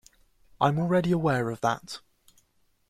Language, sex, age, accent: English, male, under 19, England English